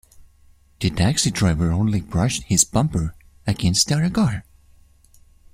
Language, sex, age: English, male, 19-29